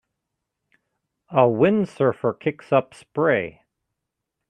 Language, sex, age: English, male, 50-59